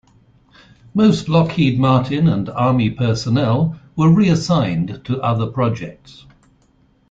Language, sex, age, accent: English, male, 60-69, England English